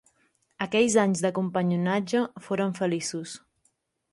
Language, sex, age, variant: Catalan, female, 19-29, Central